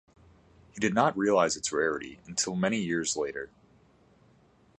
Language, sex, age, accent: English, male, 19-29, United States English